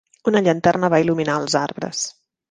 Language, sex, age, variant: Catalan, female, 30-39, Central